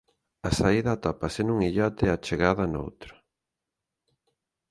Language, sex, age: Galician, male, 40-49